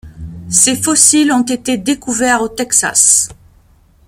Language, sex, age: French, female, 50-59